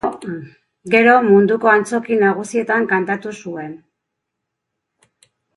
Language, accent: Basque, Erdialdekoa edo Nafarra (Gipuzkoa, Nafarroa)